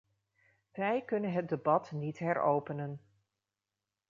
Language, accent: Dutch, Nederlands Nederlands